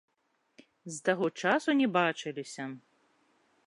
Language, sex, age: Belarusian, female, 30-39